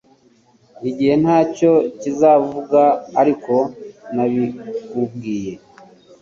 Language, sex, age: Kinyarwanda, male, 40-49